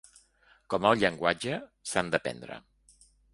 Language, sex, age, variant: Catalan, male, 50-59, Central